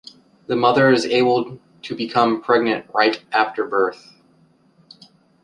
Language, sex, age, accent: English, male, 30-39, United States English